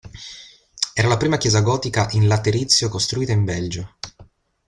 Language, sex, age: Italian, male, 19-29